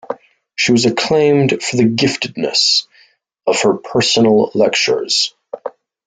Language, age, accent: English, 19-29, Irish English